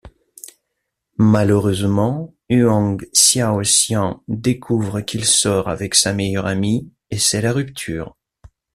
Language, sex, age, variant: French, male, 30-39, Français de métropole